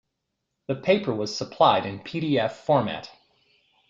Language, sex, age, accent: English, male, 30-39, United States English